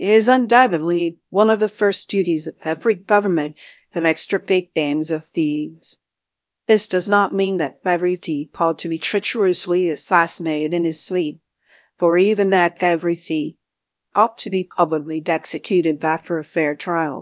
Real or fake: fake